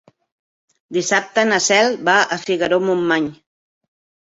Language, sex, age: Catalan, female, 50-59